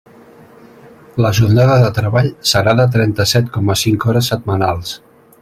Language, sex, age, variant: Catalan, male, 40-49, Central